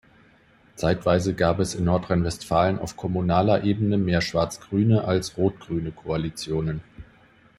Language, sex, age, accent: German, male, 40-49, Deutschland Deutsch